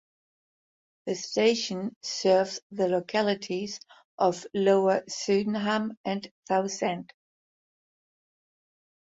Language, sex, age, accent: English, female, 60-69, England English